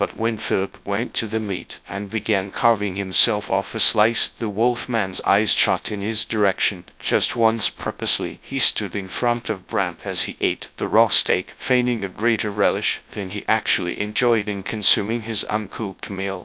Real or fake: fake